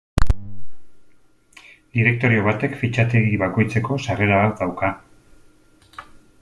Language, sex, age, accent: Basque, male, 40-49, Mendebalekoa (Araba, Bizkaia, Gipuzkoako mendebaleko herri batzuk)